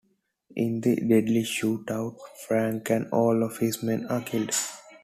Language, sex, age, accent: English, male, 19-29, India and South Asia (India, Pakistan, Sri Lanka)